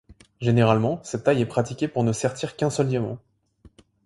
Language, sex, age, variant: French, male, 19-29, Français de métropole